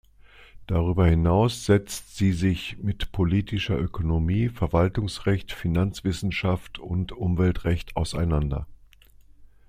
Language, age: German, 60-69